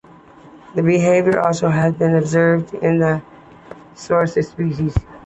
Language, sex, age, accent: English, female, 30-39, United States English